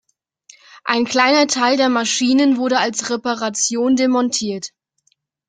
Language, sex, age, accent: German, female, 19-29, Deutschland Deutsch